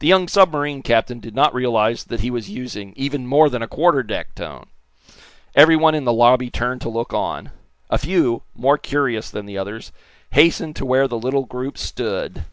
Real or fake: real